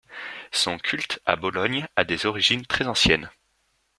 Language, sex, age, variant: French, male, under 19, Français de métropole